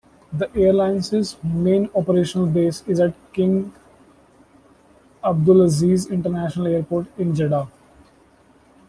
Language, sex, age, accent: English, male, 19-29, India and South Asia (India, Pakistan, Sri Lanka)